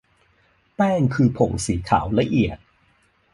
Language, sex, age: Thai, male, 40-49